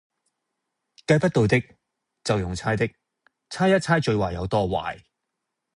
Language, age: Cantonese, 40-49